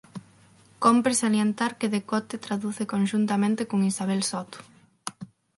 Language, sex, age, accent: Galician, female, under 19, Central (gheada); Neofalante